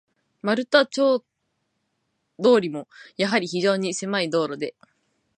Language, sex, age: Japanese, female, 19-29